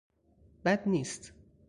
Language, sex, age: Persian, male, 30-39